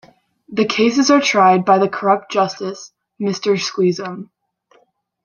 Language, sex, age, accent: English, female, 19-29, United States English